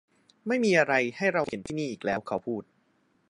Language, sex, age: Thai, male, 30-39